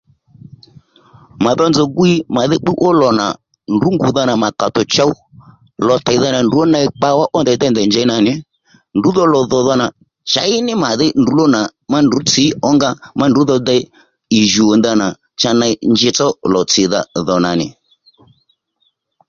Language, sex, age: Lendu, male, 60-69